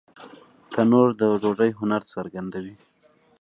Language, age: Pashto, under 19